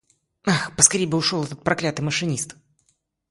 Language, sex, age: Russian, male, 19-29